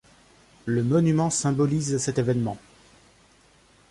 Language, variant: French, Français de métropole